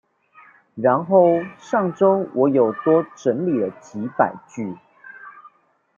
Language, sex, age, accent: Chinese, male, 40-49, 出生地：臺北市